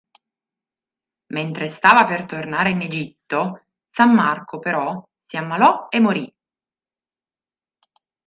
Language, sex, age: Italian, female, 40-49